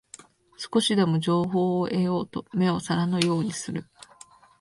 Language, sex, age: Japanese, female, 19-29